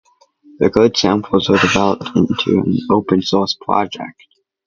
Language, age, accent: English, under 19, United States English